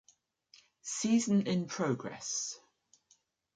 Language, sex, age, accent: English, female, 60-69, England English